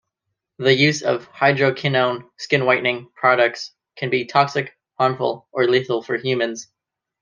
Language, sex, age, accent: English, male, 19-29, United States English